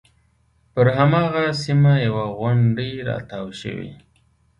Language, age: Pashto, 19-29